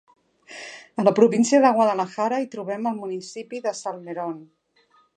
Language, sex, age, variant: Catalan, female, 40-49, Central